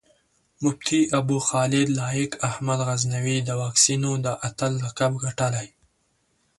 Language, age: Pashto, 19-29